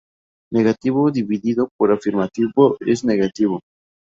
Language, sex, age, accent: Spanish, male, 19-29, México